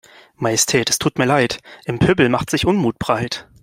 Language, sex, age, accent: German, male, 19-29, Deutschland Deutsch